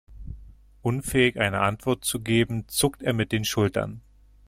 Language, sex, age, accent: German, male, 30-39, Deutschland Deutsch